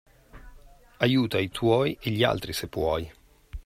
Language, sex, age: Italian, male, 30-39